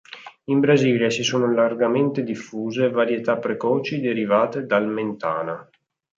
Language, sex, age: Italian, male, 19-29